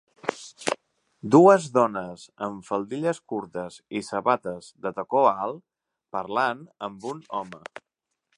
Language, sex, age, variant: Catalan, male, 19-29, Central